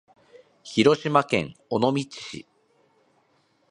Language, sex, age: Japanese, male, 30-39